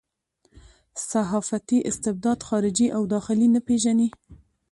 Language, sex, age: Pashto, female, 19-29